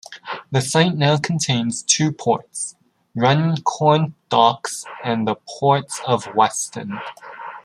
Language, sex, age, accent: English, male, 19-29, Canadian English